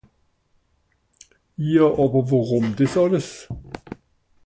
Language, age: Swiss German, 60-69